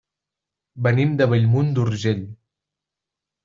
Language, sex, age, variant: Catalan, male, 19-29, Central